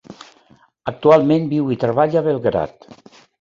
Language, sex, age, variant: Catalan, male, 70-79, Central